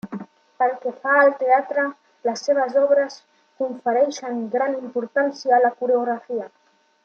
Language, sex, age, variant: Catalan, male, under 19, Central